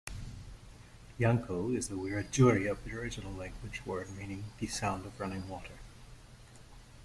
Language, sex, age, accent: English, male, 40-49, United States English